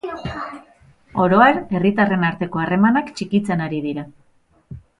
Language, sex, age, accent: Basque, male, 30-39, Mendebalekoa (Araba, Bizkaia, Gipuzkoako mendebaleko herri batzuk)